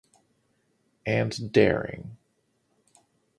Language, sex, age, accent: English, male, 40-49, United States English